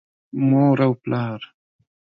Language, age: Pashto, 19-29